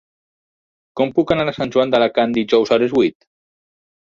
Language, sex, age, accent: Catalan, male, 40-49, valencià